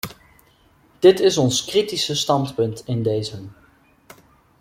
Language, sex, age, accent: Dutch, male, 19-29, Nederlands Nederlands